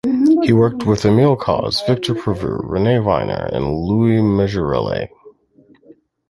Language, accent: English, United States English